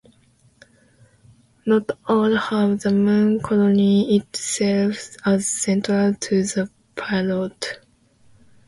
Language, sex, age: English, female, 19-29